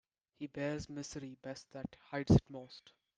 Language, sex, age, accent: English, male, under 19, India and South Asia (India, Pakistan, Sri Lanka)